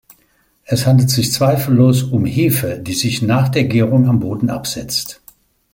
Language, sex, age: German, male, 80-89